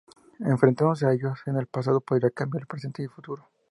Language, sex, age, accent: Spanish, male, 19-29, México